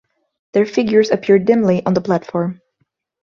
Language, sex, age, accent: English, female, 19-29, United States English